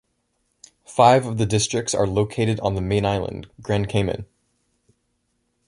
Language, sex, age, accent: English, male, under 19, United States English